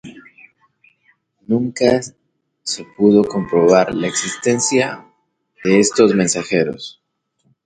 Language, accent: Spanish, Andino-Pacífico: Colombia, Perú, Ecuador, oeste de Bolivia y Venezuela andina